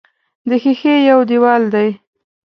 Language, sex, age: Pashto, female, 19-29